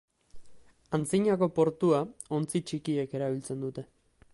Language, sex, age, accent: Basque, male, 19-29, Mendebalekoa (Araba, Bizkaia, Gipuzkoako mendebaleko herri batzuk)